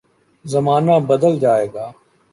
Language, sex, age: Urdu, male, 19-29